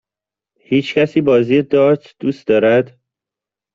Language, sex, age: Persian, male, 19-29